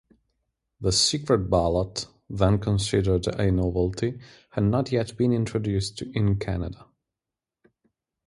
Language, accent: English, England English